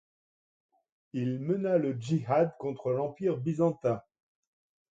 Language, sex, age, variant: French, male, 60-69, Français de métropole